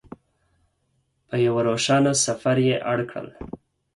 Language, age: Pashto, 30-39